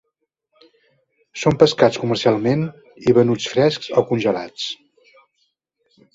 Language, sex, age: Catalan, male, 50-59